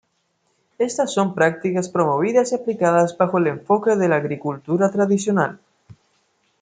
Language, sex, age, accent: Spanish, male, 19-29, Caribe: Cuba, Venezuela, Puerto Rico, República Dominicana, Panamá, Colombia caribeña, México caribeño, Costa del golfo de México